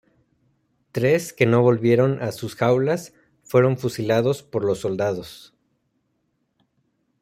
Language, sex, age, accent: Spanish, male, 30-39, México